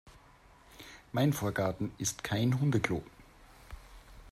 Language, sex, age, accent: German, male, 50-59, Österreichisches Deutsch